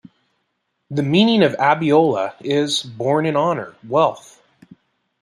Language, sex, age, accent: English, male, 30-39, United States English